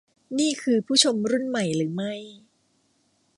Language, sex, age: Thai, female, 50-59